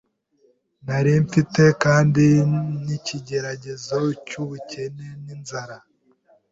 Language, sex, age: Kinyarwanda, male, 19-29